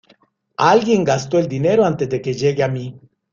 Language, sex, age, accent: Spanish, male, 50-59, América central